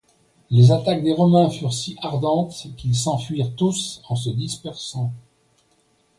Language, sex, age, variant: French, male, 60-69, Français de métropole